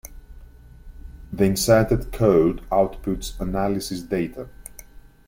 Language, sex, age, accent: English, male, 30-39, England English